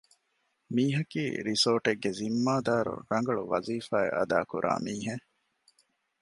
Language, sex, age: Divehi, male, 30-39